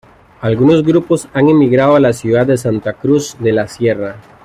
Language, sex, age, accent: Spanish, male, 30-39, América central